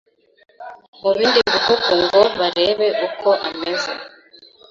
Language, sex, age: Kinyarwanda, female, 19-29